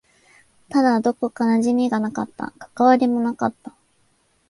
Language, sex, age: Japanese, female, 19-29